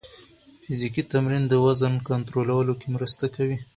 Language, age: Pashto, 19-29